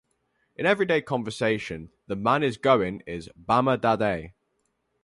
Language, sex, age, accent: English, male, 90+, England English